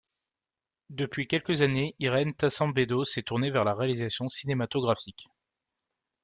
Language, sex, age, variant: French, male, 19-29, Français de métropole